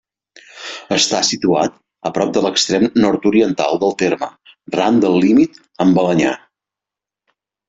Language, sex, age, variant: Catalan, male, 50-59, Central